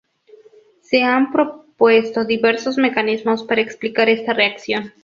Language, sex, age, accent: Spanish, female, under 19, México